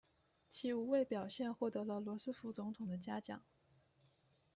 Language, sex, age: Chinese, female, 19-29